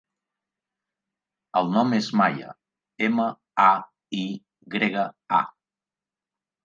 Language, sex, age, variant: Catalan, male, 40-49, Central